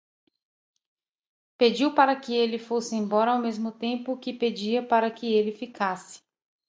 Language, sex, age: Portuguese, female, 30-39